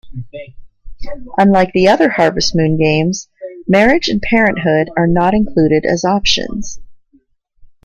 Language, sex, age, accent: English, female, 30-39, United States English